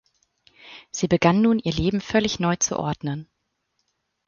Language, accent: German, Deutschland Deutsch